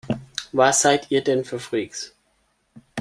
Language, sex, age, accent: German, male, 19-29, Deutschland Deutsch